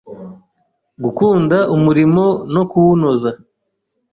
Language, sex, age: Kinyarwanda, male, 30-39